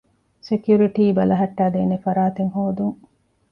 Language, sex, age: Divehi, female, 40-49